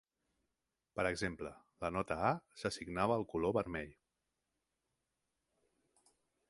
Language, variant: Catalan, Central